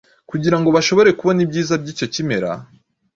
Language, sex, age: Kinyarwanda, male, 19-29